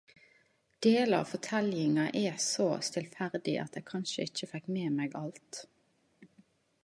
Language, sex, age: Norwegian Nynorsk, female, 30-39